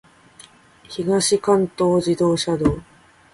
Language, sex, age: Japanese, female, 19-29